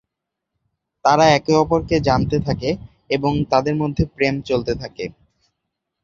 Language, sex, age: Bengali, male, under 19